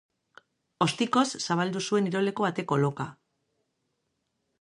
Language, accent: Basque, Mendebalekoa (Araba, Bizkaia, Gipuzkoako mendebaleko herri batzuk)